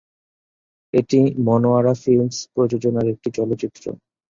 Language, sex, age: Bengali, male, 19-29